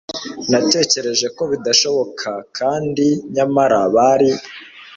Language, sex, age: Kinyarwanda, male, 19-29